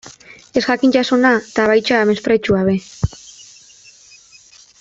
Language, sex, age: Basque, female, 19-29